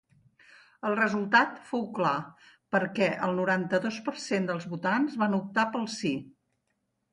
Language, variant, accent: Catalan, Central, central